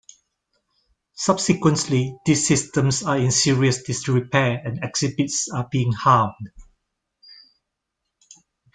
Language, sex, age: English, male, 50-59